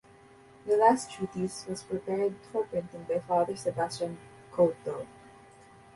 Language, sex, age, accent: English, female, 19-29, Filipino